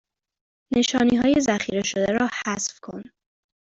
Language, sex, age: Persian, female, 19-29